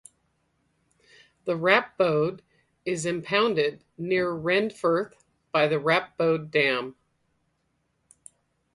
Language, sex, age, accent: English, female, 50-59, United States English